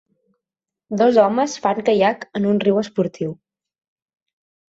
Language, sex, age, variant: Catalan, female, 19-29, Central